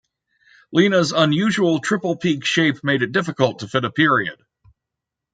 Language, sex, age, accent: English, male, 30-39, United States English